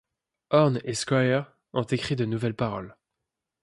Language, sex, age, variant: French, male, 30-39, Français de métropole